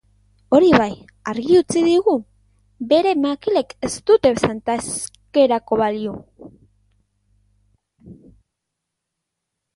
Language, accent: Basque, Mendebalekoa (Araba, Bizkaia, Gipuzkoako mendebaleko herri batzuk)